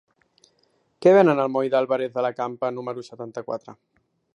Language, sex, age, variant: Catalan, male, 19-29, Central